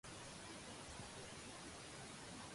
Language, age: Cantonese, 19-29